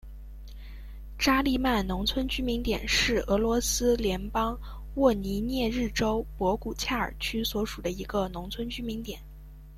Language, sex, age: Chinese, female, under 19